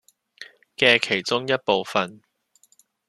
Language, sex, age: Cantonese, male, 30-39